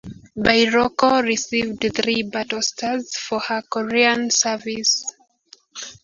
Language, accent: English, United States English